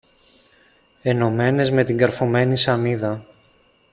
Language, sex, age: Greek, male, 40-49